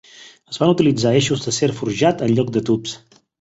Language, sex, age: Catalan, male, 30-39